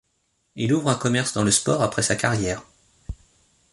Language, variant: French, Français de métropole